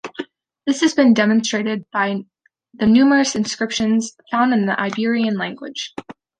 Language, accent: English, United States English